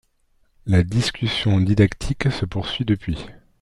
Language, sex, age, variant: French, male, 40-49, Français de métropole